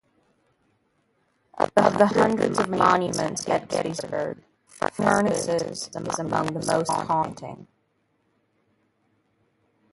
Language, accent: English, United States English